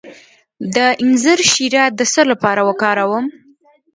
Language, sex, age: Pashto, female, under 19